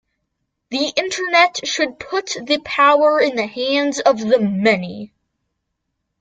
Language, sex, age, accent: English, male, under 19, United States English